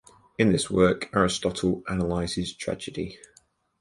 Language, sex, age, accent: English, male, under 19, England English